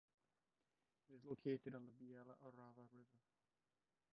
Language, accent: English, Welsh English